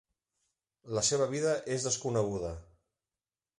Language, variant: Catalan, Central